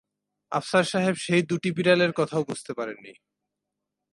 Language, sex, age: Bengali, male, 19-29